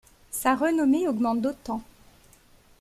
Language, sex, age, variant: French, female, 19-29, Français de métropole